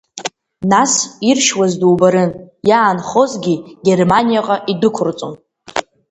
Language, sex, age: Abkhazian, female, under 19